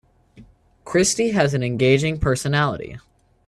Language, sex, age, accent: English, male, under 19, United States English